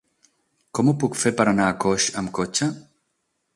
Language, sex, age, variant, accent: Catalan, male, 30-39, Central, central